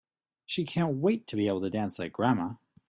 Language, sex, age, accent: English, male, 30-39, Canadian English